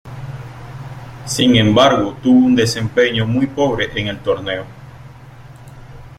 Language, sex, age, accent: Spanish, male, 30-39, Caribe: Cuba, Venezuela, Puerto Rico, República Dominicana, Panamá, Colombia caribeña, México caribeño, Costa del golfo de México